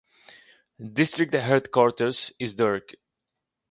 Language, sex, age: English, male, 19-29